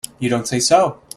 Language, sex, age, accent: English, male, 19-29, United States English